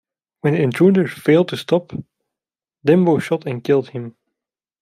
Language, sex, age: English, male, 19-29